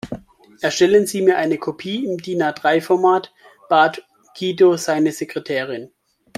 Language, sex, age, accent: German, male, 19-29, Deutschland Deutsch